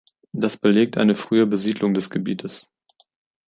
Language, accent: German, Deutschland Deutsch